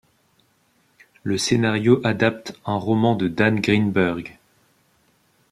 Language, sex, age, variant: French, male, 19-29, Français de métropole